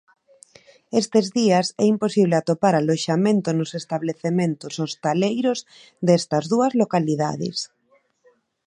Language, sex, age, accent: Galician, female, 30-39, Normativo (estándar)